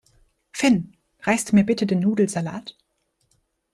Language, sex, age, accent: German, female, under 19, Deutschland Deutsch